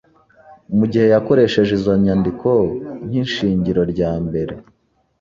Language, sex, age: Kinyarwanda, female, 40-49